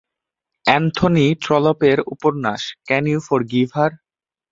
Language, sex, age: Bengali, male, under 19